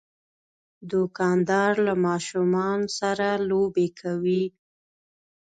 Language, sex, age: Pashto, female, 19-29